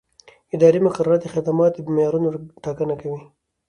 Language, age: Pashto, 19-29